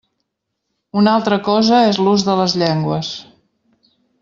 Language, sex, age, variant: Catalan, female, 50-59, Central